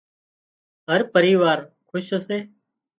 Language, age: Wadiyara Koli, 30-39